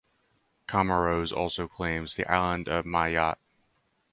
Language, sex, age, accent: English, male, 19-29, United States English